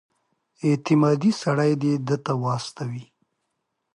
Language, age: Pashto, 30-39